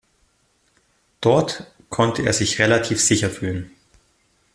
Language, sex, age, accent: German, male, 19-29, Deutschland Deutsch